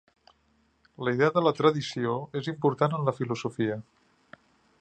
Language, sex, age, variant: Catalan, male, 60-69, Central